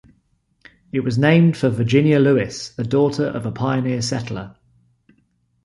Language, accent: English, England English